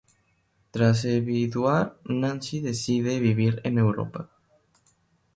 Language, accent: Spanish, Peru